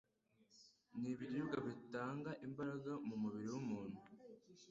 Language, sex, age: Kinyarwanda, male, under 19